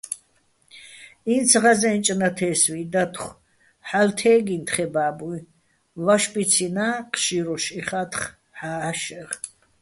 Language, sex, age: Bats, female, 60-69